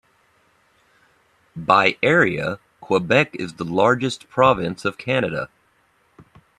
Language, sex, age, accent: English, male, 40-49, United States English